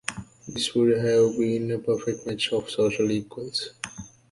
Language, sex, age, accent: English, male, 19-29, United States English